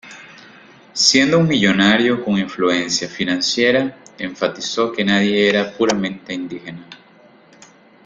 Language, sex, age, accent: Spanish, male, 19-29, Caribe: Cuba, Venezuela, Puerto Rico, República Dominicana, Panamá, Colombia caribeña, México caribeño, Costa del golfo de México